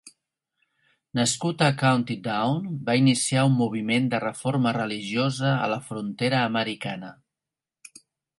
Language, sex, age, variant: Catalan, male, 40-49, Central